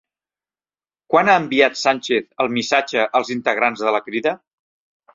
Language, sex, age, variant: Catalan, male, 50-59, Central